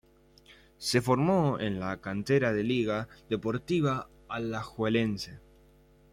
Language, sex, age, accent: Spanish, male, under 19, Rioplatense: Argentina, Uruguay, este de Bolivia, Paraguay